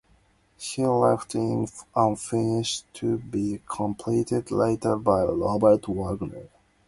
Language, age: English, 19-29